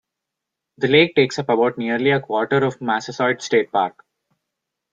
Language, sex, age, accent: English, male, 19-29, India and South Asia (India, Pakistan, Sri Lanka)